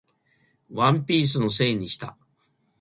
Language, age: Japanese, 60-69